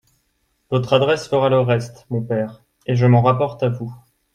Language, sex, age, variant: French, male, 30-39, Français de métropole